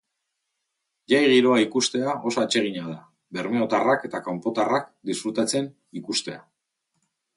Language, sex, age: Basque, male, 40-49